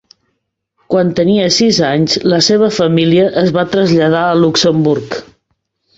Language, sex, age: Catalan, female, 40-49